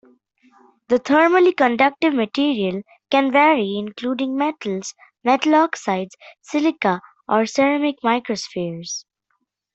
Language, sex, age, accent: English, female, under 19, India and South Asia (India, Pakistan, Sri Lanka)